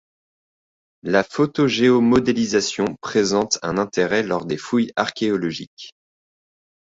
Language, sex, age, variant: French, male, 30-39, Français de métropole